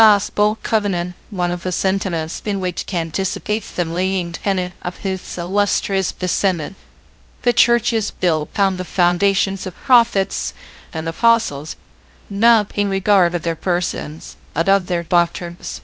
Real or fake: fake